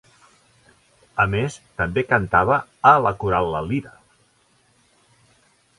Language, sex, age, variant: Catalan, male, 60-69, Central